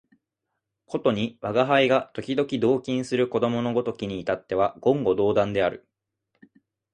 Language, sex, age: Japanese, male, 19-29